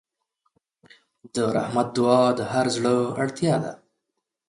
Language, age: Pashto, 30-39